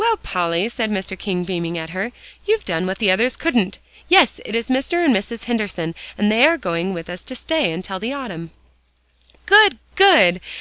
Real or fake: real